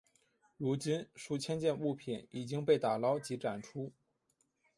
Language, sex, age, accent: Chinese, male, 19-29, 出生地：天津市